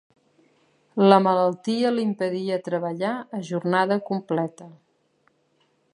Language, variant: Catalan, Central